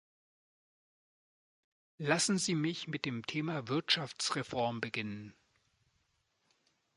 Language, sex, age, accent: German, male, 50-59, Deutschland Deutsch